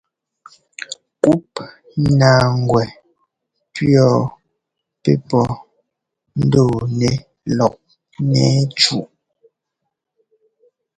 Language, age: Ngomba, 19-29